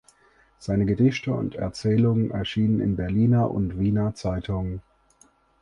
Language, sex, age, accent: German, male, 30-39, Deutschland Deutsch